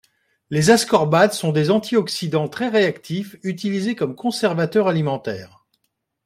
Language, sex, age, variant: French, male, 50-59, Français de métropole